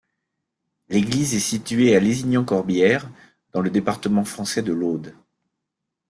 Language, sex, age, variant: French, male, 50-59, Français de métropole